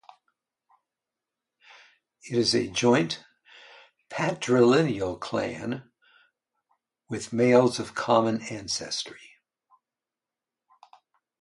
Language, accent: English, United States English